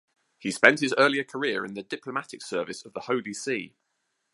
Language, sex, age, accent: English, male, 40-49, England English